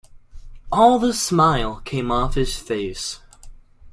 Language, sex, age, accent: English, male, under 19, United States English